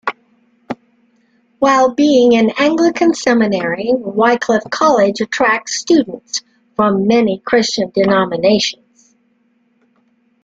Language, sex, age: English, female, 60-69